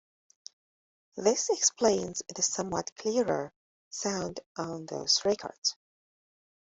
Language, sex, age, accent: English, female, 30-39, United States English